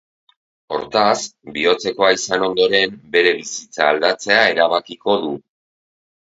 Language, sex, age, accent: Basque, male, 50-59, Erdialdekoa edo Nafarra (Gipuzkoa, Nafarroa)